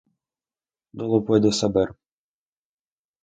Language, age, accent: Spanish, under 19, España: Norte peninsular (Asturias, Castilla y León, Cantabria, País Vasco, Navarra, Aragón, La Rioja, Guadalajara, Cuenca)